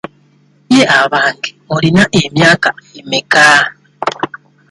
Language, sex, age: Ganda, male, 19-29